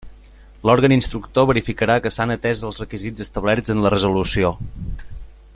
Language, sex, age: Catalan, male, 30-39